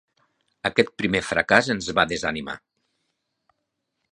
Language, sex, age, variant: Catalan, male, 50-59, Septentrional